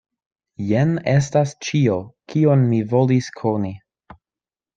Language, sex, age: Esperanto, male, 19-29